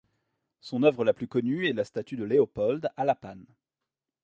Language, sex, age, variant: French, male, 30-39, Français de métropole